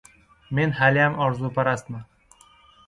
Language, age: Uzbek, 19-29